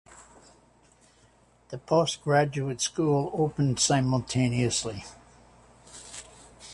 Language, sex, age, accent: English, male, 60-69, Canadian English